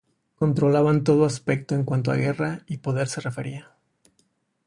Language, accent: Spanish, México